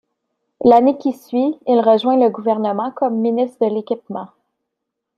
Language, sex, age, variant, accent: French, female, 19-29, Français d'Amérique du Nord, Français du Canada